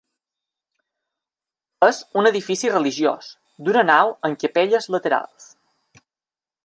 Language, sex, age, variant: Catalan, male, 19-29, Balear